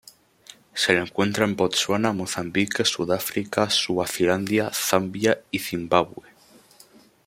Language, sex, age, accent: Spanish, male, under 19, España: Sur peninsular (Andalucia, Extremadura, Murcia)